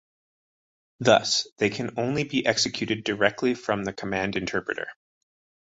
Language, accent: English, Canadian English